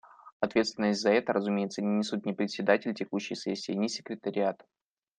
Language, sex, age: Russian, male, 19-29